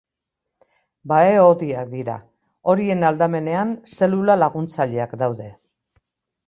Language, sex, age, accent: Basque, female, 60-69, Mendebalekoa (Araba, Bizkaia, Gipuzkoako mendebaleko herri batzuk)